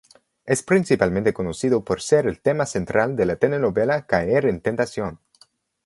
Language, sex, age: Spanish, male, 19-29